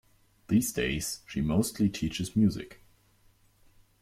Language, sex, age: English, male, 19-29